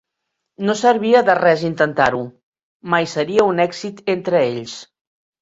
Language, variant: Catalan, Central